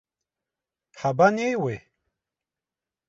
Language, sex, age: Abkhazian, male, 30-39